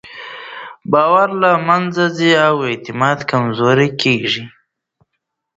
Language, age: Pashto, 19-29